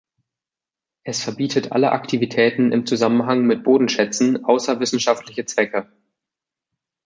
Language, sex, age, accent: German, male, 19-29, Deutschland Deutsch